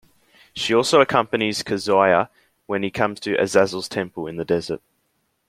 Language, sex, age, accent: English, male, under 19, Australian English